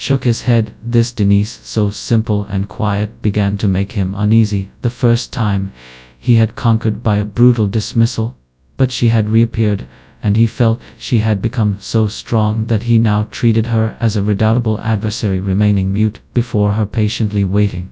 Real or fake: fake